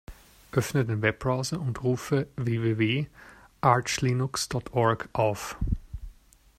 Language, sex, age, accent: German, male, 30-39, Österreichisches Deutsch